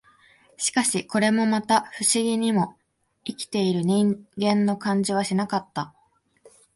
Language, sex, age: Japanese, female, 19-29